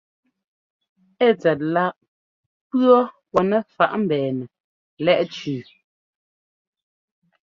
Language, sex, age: Ngomba, female, 30-39